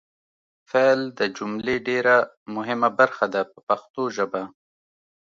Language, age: Pashto, 30-39